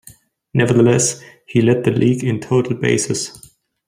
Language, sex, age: English, male, 19-29